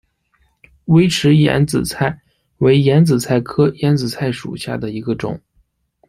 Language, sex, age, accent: Chinese, male, 19-29, 出生地：黑龙江省